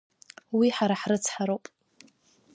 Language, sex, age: Abkhazian, female, under 19